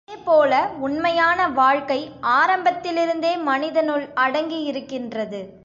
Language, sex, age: Tamil, female, under 19